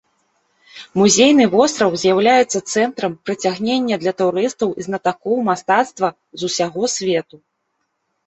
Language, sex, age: Belarusian, female, 30-39